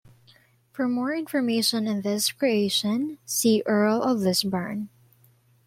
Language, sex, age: English, female, 19-29